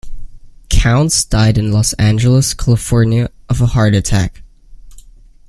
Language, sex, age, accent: English, male, under 19, United States English